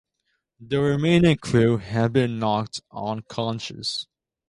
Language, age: English, under 19